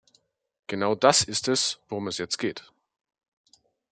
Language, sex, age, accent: German, male, 30-39, Deutschland Deutsch